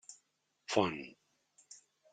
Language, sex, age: Catalan, male, 40-49